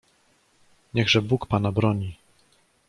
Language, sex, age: Polish, male, 40-49